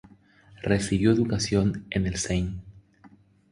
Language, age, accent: Spanish, 30-39, Rioplatense: Argentina, Uruguay, este de Bolivia, Paraguay